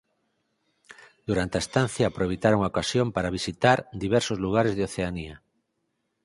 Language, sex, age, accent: Galician, male, 50-59, Central (gheada)